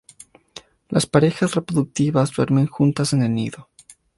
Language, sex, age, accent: Spanish, male, 19-29, Andino-Pacífico: Colombia, Perú, Ecuador, oeste de Bolivia y Venezuela andina